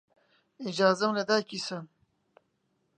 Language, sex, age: Central Kurdish, male, 19-29